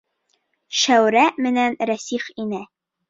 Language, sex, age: Bashkir, female, under 19